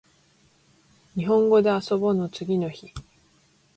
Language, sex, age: Japanese, female, 19-29